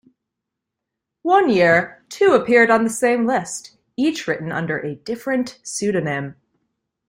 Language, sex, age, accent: English, female, 19-29, United States English